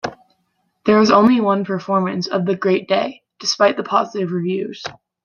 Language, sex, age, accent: English, female, 19-29, United States English